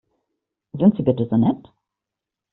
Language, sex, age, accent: German, female, 50-59, Deutschland Deutsch